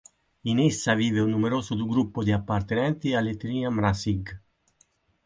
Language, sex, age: Italian, male, 50-59